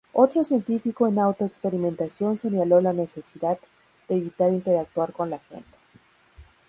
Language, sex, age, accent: Spanish, female, 30-39, México